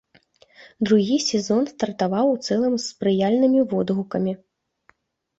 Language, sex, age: Belarusian, female, 19-29